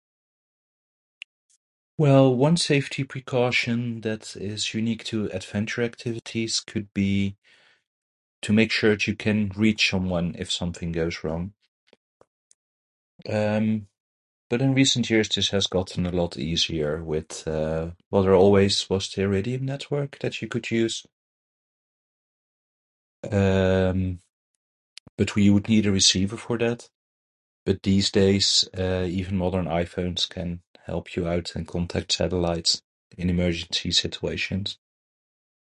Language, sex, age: English, male, 30-39